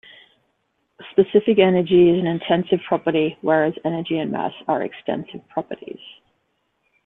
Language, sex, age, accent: English, female, 40-49, Australian English